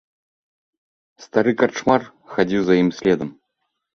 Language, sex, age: Belarusian, male, 30-39